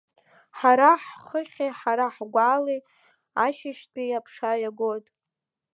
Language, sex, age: Abkhazian, female, 19-29